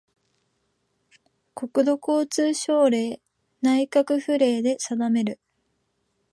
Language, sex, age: Japanese, female, 19-29